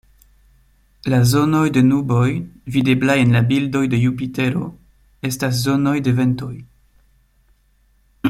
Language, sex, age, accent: Esperanto, male, 19-29, Internacia